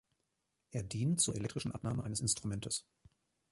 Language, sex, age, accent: German, male, 40-49, Deutschland Deutsch